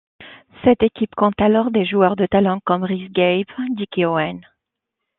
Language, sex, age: French, female, 30-39